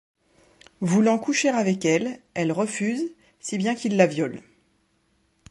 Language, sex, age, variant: French, female, 30-39, Français de métropole